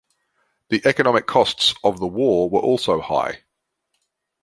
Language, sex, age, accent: English, male, 50-59, Australian English